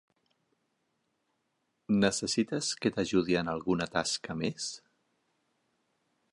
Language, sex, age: Catalan, male, 50-59